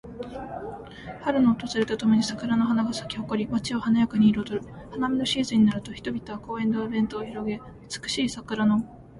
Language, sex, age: Japanese, female, 19-29